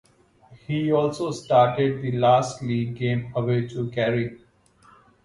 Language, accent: English, India and South Asia (India, Pakistan, Sri Lanka)